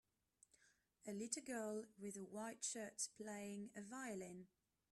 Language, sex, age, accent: English, female, 30-39, Hong Kong English